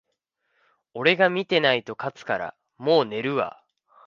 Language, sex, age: Japanese, male, 19-29